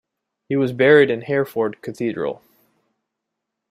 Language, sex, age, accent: English, male, 19-29, United States English